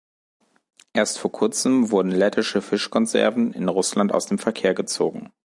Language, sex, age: German, male, 40-49